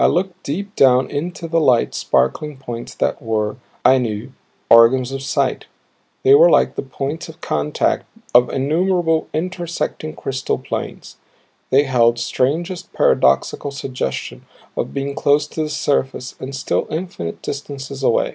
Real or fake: real